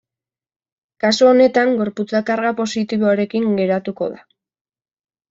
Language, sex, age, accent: Basque, female, under 19, Erdialdekoa edo Nafarra (Gipuzkoa, Nafarroa)